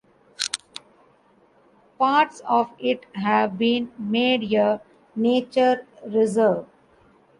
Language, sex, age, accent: English, female, 40-49, India and South Asia (India, Pakistan, Sri Lanka)